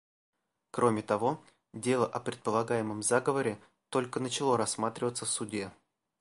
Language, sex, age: Russian, male, 30-39